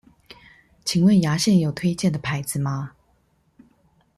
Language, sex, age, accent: Chinese, female, 40-49, 出生地：臺北市